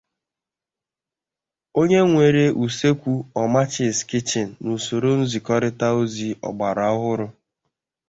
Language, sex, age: Igbo, male, 19-29